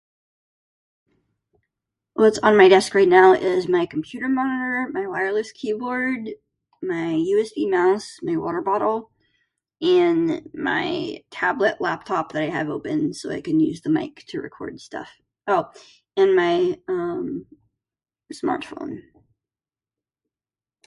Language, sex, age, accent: English, female, 30-39, United States English